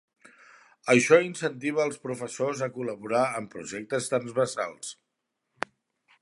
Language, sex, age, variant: Catalan, male, 30-39, Central